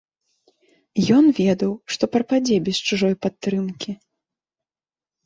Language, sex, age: Belarusian, female, 19-29